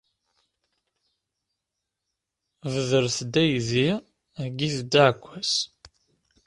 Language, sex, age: Kabyle, male, 19-29